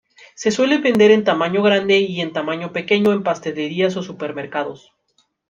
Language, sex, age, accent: Spanish, male, 19-29, México